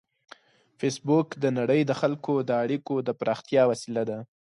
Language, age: Pashto, 19-29